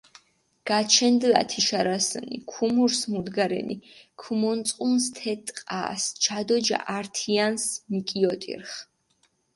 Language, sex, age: Mingrelian, female, 19-29